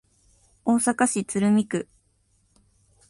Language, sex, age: Japanese, female, 19-29